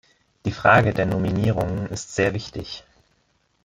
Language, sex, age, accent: German, male, 19-29, Deutschland Deutsch